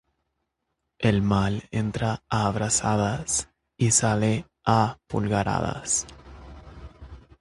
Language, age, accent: Spanish, 19-29, México